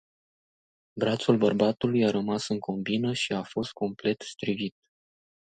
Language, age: Romanian, 30-39